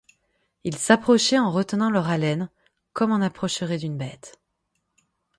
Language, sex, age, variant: French, female, 30-39, Français de métropole